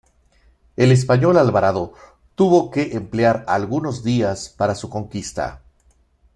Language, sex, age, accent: Spanish, male, 50-59, México